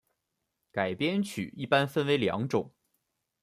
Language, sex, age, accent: Chinese, male, under 19, 出生地：黑龙江省